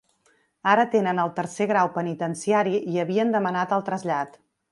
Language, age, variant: Catalan, 40-49, Central